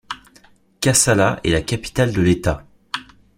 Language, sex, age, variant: French, male, 19-29, Français de métropole